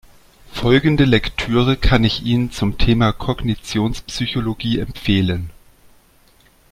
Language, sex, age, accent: German, male, 40-49, Deutschland Deutsch